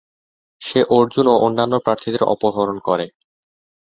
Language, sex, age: Bengali, male, 19-29